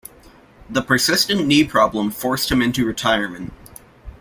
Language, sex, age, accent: English, male, under 19, Canadian English